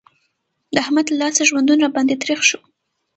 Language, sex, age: Pashto, female, 19-29